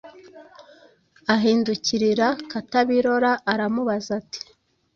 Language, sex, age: Kinyarwanda, female, 30-39